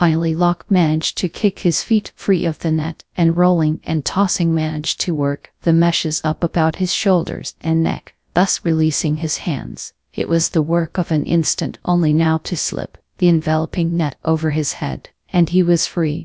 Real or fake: fake